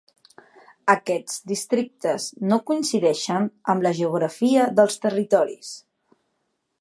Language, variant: Catalan, Septentrional